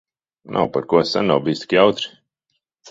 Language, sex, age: Latvian, male, 30-39